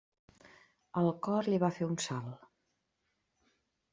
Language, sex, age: Catalan, female, 60-69